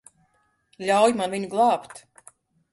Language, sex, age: Latvian, female, 40-49